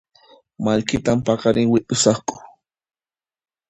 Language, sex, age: Puno Quechua, male, 30-39